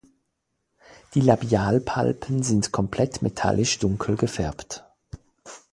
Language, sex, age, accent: German, male, 40-49, Schweizerdeutsch